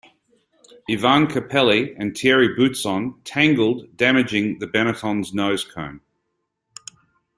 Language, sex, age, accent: English, male, 40-49, Australian English